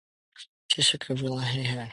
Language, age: English, 19-29